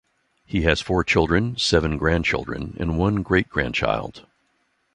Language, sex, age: English, male, 60-69